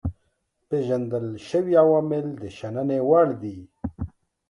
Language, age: Pashto, 40-49